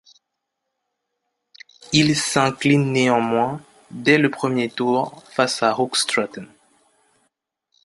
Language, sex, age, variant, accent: French, male, 19-29, Français d'Afrique subsaharienne et des îles africaines, Français du Cameroun